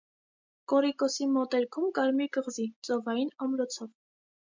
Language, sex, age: Armenian, female, 19-29